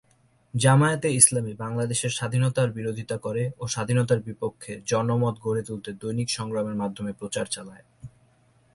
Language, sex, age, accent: Bengali, male, 19-29, Native